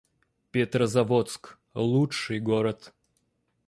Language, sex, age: Russian, male, 30-39